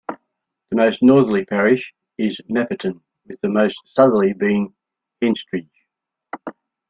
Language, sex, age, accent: English, male, 70-79, Australian English